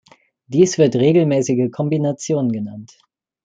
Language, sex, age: German, male, 19-29